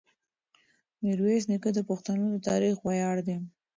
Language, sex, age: Pashto, female, 30-39